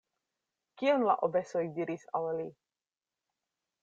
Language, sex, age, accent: Esperanto, female, 40-49, Internacia